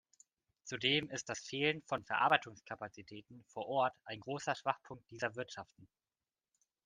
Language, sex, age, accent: German, male, 19-29, Deutschland Deutsch